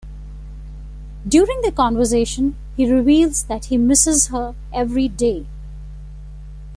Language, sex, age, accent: English, female, 50-59, India and South Asia (India, Pakistan, Sri Lanka)